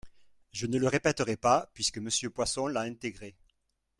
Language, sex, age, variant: French, male, 50-59, Français de métropole